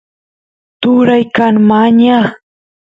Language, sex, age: Santiago del Estero Quichua, female, 19-29